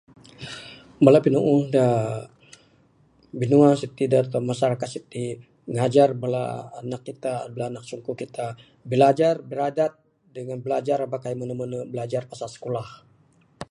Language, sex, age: Bukar-Sadung Bidayuh, male, 60-69